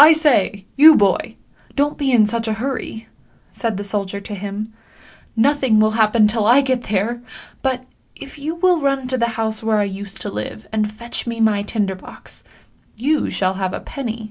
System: none